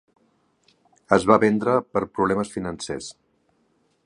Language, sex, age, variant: Catalan, male, 50-59, Central